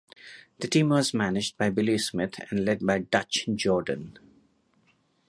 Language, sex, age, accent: English, male, 30-39, India and South Asia (India, Pakistan, Sri Lanka)